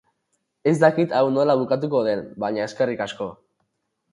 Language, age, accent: Basque, 19-29, Erdialdekoa edo Nafarra (Gipuzkoa, Nafarroa)